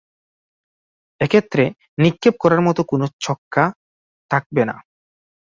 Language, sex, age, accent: Bengali, male, 19-29, fluent